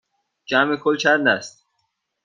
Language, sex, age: Persian, male, 19-29